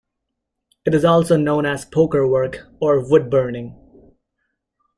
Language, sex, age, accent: English, male, 19-29, United States English